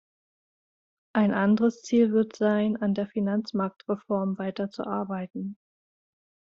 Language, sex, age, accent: German, female, 50-59, Deutschland Deutsch